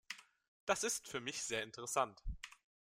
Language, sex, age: German, male, 19-29